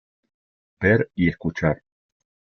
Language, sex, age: Spanish, male, 30-39